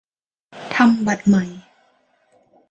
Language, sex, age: Thai, female, 19-29